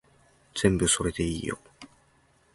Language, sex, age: Japanese, male, 19-29